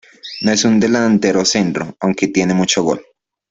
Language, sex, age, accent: Spanish, male, 19-29, Andino-Pacífico: Colombia, Perú, Ecuador, oeste de Bolivia y Venezuela andina